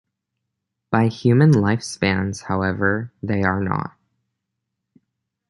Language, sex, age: English, male, under 19